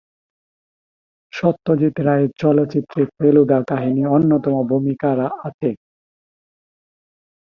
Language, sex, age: Bengali, male, 19-29